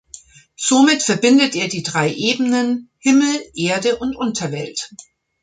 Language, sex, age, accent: German, female, 50-59, Deutschland Deutsch